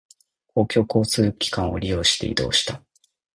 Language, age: Japanese, 30-39